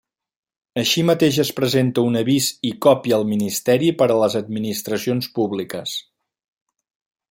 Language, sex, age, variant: Catalan, male, 50-59, Central